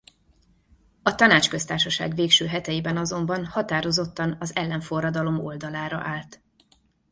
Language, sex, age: Hungarian, female, 40-49